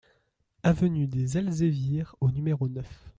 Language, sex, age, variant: French, male, under 19, Français de métropole